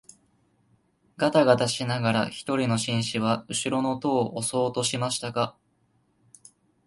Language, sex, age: Japanese, male, 19-29